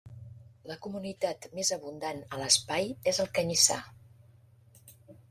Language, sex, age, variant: Catalan, female, 50-59, Central